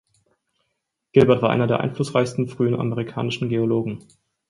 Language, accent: German, Deutschland Deutsch